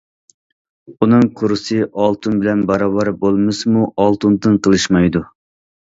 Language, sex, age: Uyghur, male, 30-39